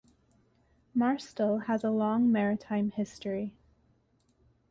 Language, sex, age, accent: English, female, 19-29, Canadian English